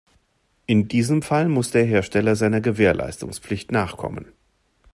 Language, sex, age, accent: German, male, 40-49, Deutschland Deutsch